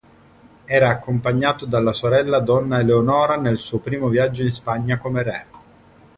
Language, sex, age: Italian, male, 30-39